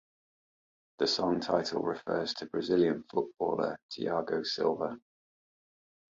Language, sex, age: English, male, 40-49